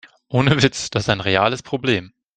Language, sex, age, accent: German, male, 30-39, Deutschland Deutsch